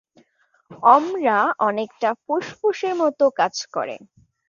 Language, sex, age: Bengali, female, under 19